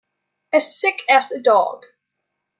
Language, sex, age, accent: English, female, 19-29, United States English